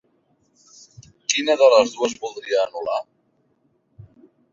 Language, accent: Catalan, gironí